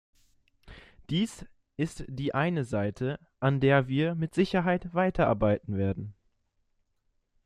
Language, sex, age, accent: German, male, under 19, Deutschland Deutsch